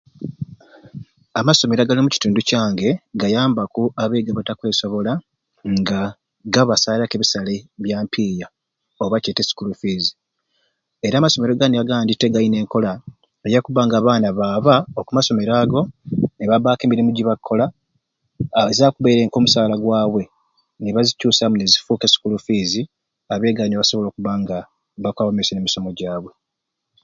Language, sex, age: Ruuli, male, 30-39